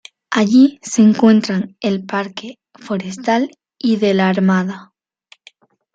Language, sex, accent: Spanish, female, España: Sur peninsular (Andalucia, Extremadura, Murcia)